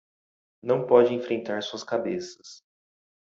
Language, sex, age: Portuguese, male, 30-39